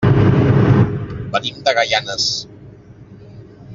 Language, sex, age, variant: Catalan, male, 30-39, Central